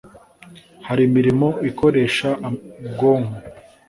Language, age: Kinyarwanda, 30-39